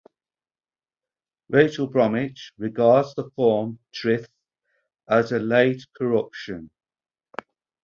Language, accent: English, England English